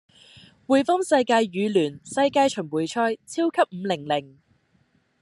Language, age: Cantonese, 19-29